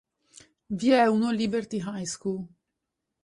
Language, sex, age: Italian, female, 30-39